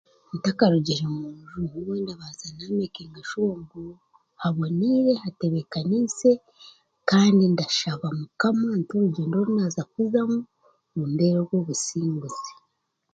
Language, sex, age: Chiga, male, 30-39